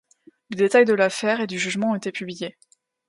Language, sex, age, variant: French, female, 19-29, Français d'Europe